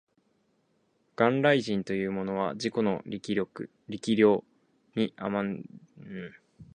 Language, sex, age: Japanese, male, 19-29